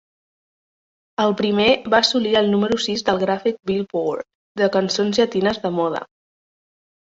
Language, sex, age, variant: Catalan, female, under 19, Central